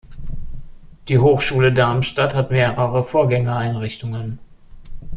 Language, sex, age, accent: German, male, 30-39, Deutschland Deutsch